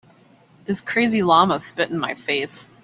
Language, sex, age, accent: English, female, 19-29, United States English